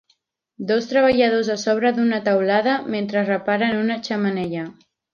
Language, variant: Catalan, Septentrional